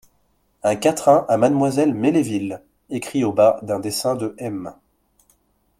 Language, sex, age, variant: French, male, 30-39, Français de métropole